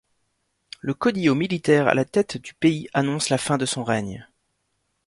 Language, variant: French, Français de métropole